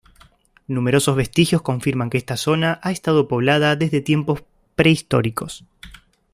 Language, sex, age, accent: Spanish, male, 19-29, Rioplatense: Argentina, Uruguay, este de Bolivia, Paraguay